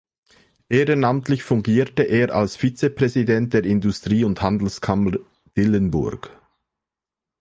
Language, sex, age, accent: German, male, 40-49, Schweizerdeutsch